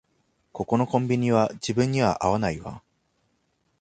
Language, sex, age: Japanese, male, 30-39